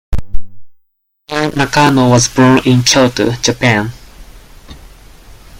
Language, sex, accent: English, male, United States English